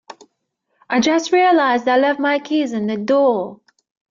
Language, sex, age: English, female, 30-39